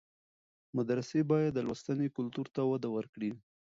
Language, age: Pashto, 30-39